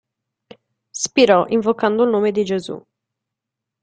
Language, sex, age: Italian, female, 19-29